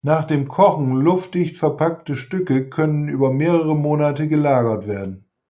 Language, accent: German, Norddeutsch